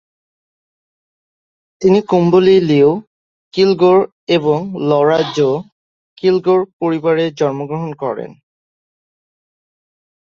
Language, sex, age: Bengali, male, 19-29